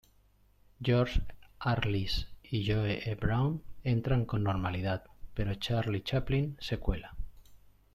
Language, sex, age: Spanish, male, 50-59